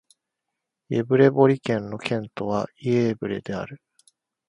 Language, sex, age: Japanese, male, 19-29